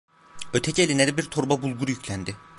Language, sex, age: Turkish, male, 19-29